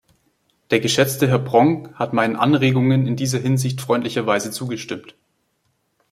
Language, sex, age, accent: German, male, 19-29, Deutschland Deutsch